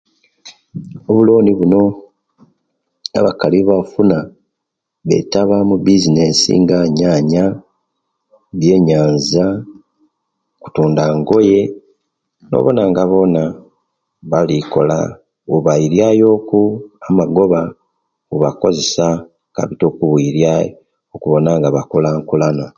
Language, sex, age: Kenyi, male, 40-49